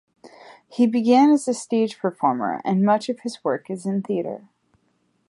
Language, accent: English, United States English